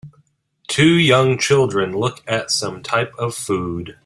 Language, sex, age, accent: English, male, 19-29, United States English